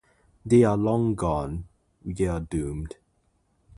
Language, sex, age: English, male, 19-29